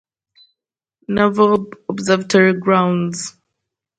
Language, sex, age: English, female, 19-29